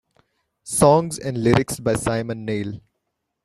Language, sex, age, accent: English, male, 19-29, India and South Asia (India, Pakistan, Sri Lanka)